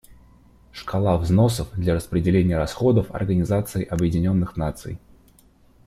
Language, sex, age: Russian, male, 19-29